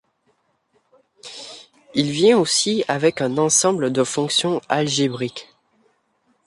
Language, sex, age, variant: French, male, under 19, Français de métropole